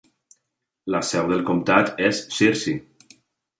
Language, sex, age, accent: Catalan, male, 30-39, valencià